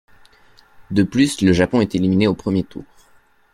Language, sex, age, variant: French, male, 19-29, Français de métropole